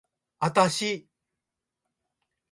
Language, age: Japanese, 70-79